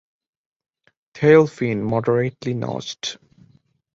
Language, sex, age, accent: English, male, 19-29, India and South Asia (India, Pakistan, Sri Lanka)